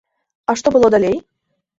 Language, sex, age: Belarusian, female, 19-29